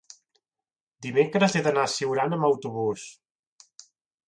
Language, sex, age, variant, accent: Catalan, male, 30-39, Central, central